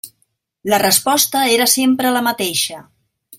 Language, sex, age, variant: Catalan, female, 60-69, Central